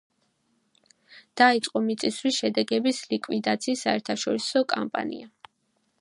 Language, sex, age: Georgian, female, 19-29